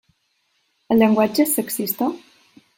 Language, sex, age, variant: Catalan, female, 19-29, Central